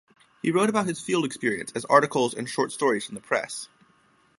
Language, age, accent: English, 19-29, United States English